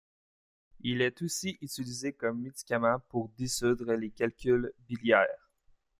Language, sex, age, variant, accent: French, male, 19-29, Français d'Amérique du Nord, Français du Canada